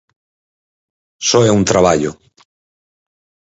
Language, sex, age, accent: Galician, male, 40-49, Central (gheada)